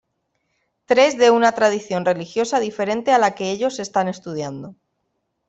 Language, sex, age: Spanish, female, 19-29